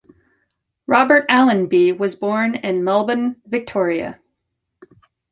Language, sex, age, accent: English, female, 40-49, United States English